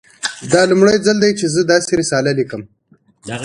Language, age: Pashto, 30-39